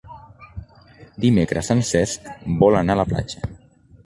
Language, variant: Catalan, Central